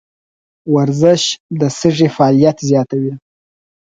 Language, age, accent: Pashto, 19-29, کندهارۍ لهجه